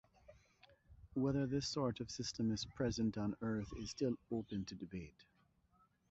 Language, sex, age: English, male, 40-49